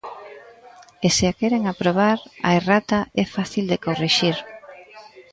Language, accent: Galician, Central (gheada)